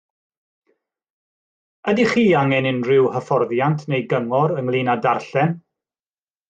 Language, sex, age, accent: Welsh, male, 40-49, Y Deyrnas Unedig Cymraeg